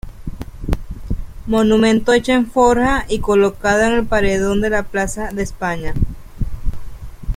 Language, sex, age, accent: Spanish, female, 19-29, Caribe: Cuba, Venezuela, Puerto Rico, República Dominicana, Panamá, Colombia caribeña, México caribeño, Costa del golfo de México